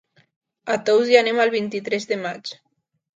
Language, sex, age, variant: Catalan, female, 19-29, Nord-Occidental